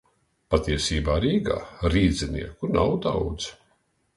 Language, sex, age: Latvian, male, 60-69